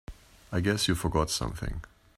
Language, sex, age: English, male, 50-59